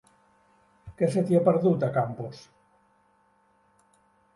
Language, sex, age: Catalan, male, 70-79